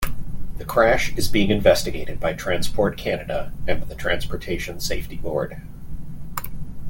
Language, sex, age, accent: English, male, 40-49, United States English